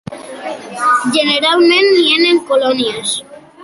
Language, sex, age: Catalan, male, under 19